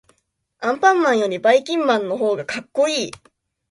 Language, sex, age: Japanese, female, 19-29